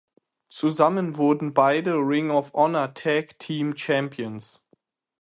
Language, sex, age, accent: German, male, 30-39, Deutschland Deutsch